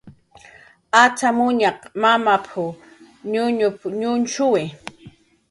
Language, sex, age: Jaqaru, female, 40-49